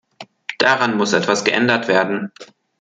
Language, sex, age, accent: German, male, under 19, Deutschland Deutsch